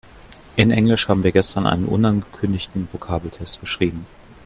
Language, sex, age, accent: German, male, 40-49, Deutschland Deutsch